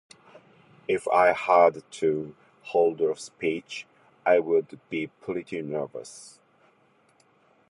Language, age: English, 50-59